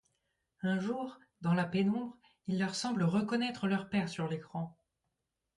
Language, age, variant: French, 30-39, Français de métropole